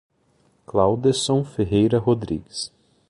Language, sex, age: Portuguese, male, 30-39